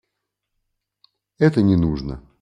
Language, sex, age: Russian, male, 50-59